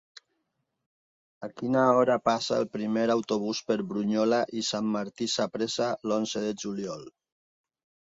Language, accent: Catalan, valencià